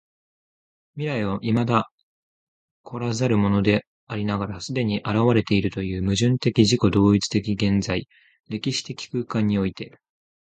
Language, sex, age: Japanese, male, 19-29